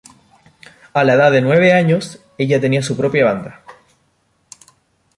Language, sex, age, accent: Spanish, male, 19-29, Chileno: Chile, Cuyo